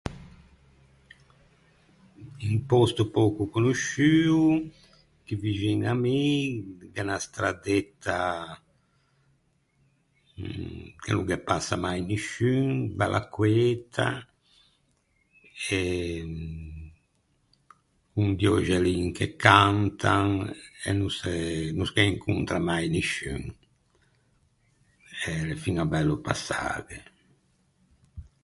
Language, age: Ligurian, 70-79